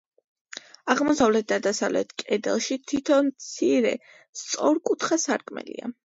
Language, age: Georgian, under 19